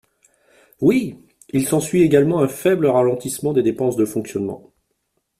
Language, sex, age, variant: French, male, 50-59, Français de métropole